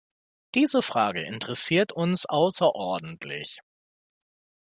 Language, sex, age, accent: German, male, 30-39, Deutschland Deutsch